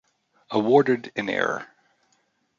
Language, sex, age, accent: English, male, 30-39, United States English